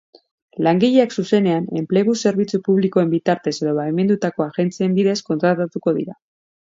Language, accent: Basque, Mendebalekoa (Araba, Bizkaia, Gipuzkoako mendebaleko herri batzuk)